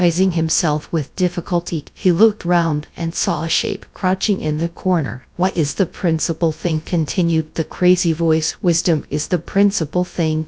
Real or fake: fake